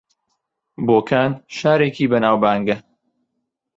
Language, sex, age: Central Kurdish, male, 19-29